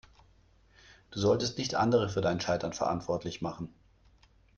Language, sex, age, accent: German, male, 30-39, Deutschland Deutsch